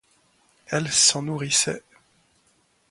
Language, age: French, 40-49